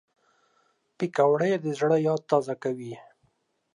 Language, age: Pashto, 30-39